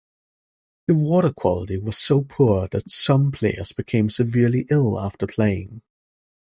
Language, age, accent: English, 19-29, United States English